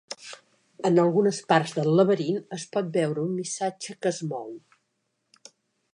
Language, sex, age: Catalan, female, 60-69